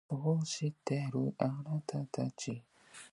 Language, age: Adamawa Fulfulde, 19-29